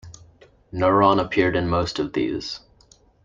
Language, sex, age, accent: English, male, 19-29, Canadian English